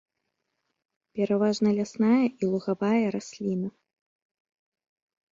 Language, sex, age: Belarusian, female, 19-29